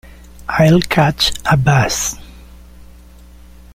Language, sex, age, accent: English, male, 40-49, United States English